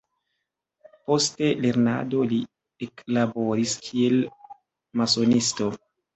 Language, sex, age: Esperanto, male, 19-29